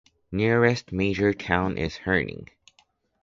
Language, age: English, 19-29